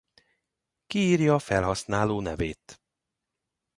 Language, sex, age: Hungarian, male, 40-49